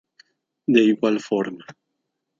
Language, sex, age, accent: Spanish, male, 19-29, Andino-Pacífico: Colombia, Perú, Ecuador, oeste de Bolivia y Venezuela andina